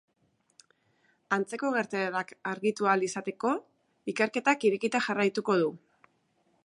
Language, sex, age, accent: Basque, female, 40-49, Mendebalekoa (Araba, Bizkaia, Gipuzkoako mendebaleko herri batzuk)